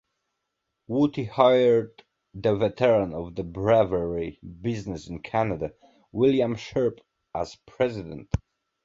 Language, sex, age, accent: English, male, 30-39, England English